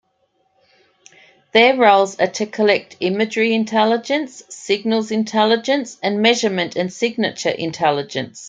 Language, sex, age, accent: English, female, 50-59, Australian English